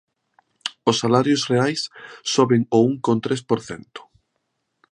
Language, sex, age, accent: Galician, male, 19-29, Normativo (estándar)